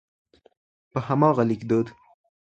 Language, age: Pashto, under 19